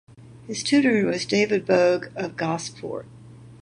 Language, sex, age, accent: English, female, 70-79, United States English